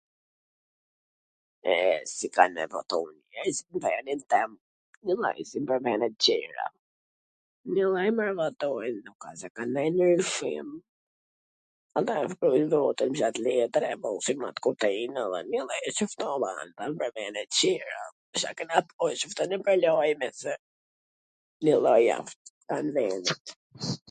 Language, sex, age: Gheg Albanian, female, 50-59